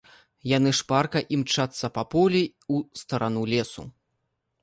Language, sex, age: Belarusian, male, 30-39